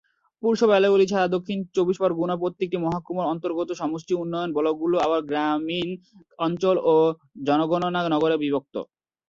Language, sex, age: Bengali, male, under 19